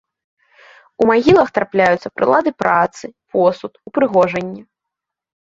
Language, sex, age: Belarusian, female, 19-29